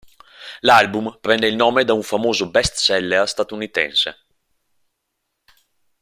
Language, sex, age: Italian, male, 30-39